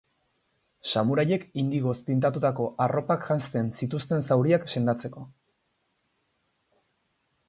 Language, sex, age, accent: Basque, male, 19-29, Erdialdekoa edo Nafarra (Gipuzkoa, Nafarroa)